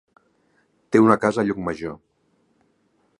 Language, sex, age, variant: Catalan, male, 50-59, Central